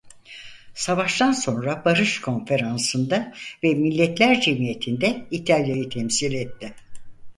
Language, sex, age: Turkish, female, 80-89